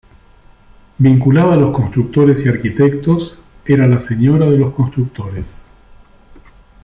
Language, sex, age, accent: Spanish, male, 50-59, Rioplatense: Argentina, Uruguay, este de Bolivia, Paraguay